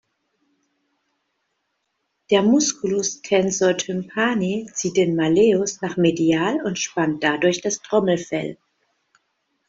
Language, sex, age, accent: German, female, 40-49, Deutschland Deutsch